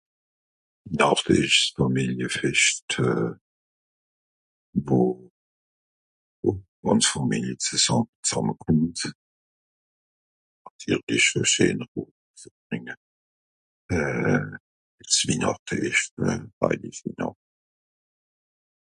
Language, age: Swiss German, 70-79